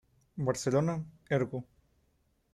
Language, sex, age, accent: Spanish, male, 19-29, México